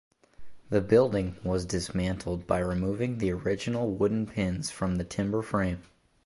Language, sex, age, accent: English, male, 19-29, United States English